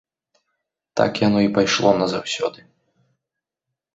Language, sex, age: Belarusian, male, 30-39